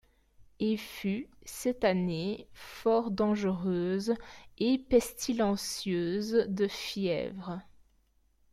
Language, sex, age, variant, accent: French, female, 19-29, Français d'Europe, Français de Belgique